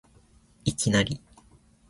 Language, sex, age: Japanese, male, under 19